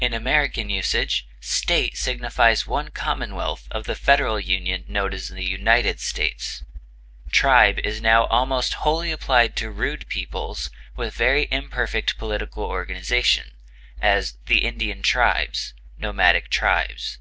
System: none